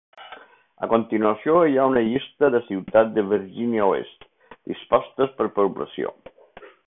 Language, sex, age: Catalan, male, 60-69